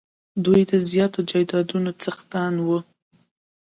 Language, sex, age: Pashto, female, 19-29